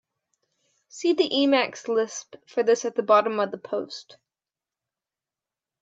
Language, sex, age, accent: English, female, 19-29, United States English